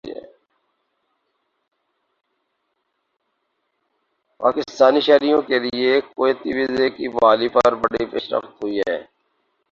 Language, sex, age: Urdu, male, 19-29